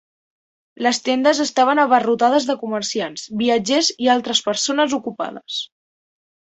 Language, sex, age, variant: Catalan, female, under 19, Central